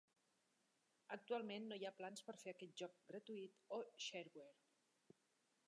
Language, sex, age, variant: Catalan, female, 40-49, Central